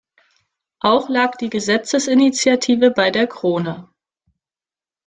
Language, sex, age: German, female, 19-29